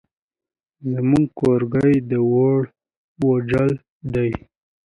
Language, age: Pashto, 19-29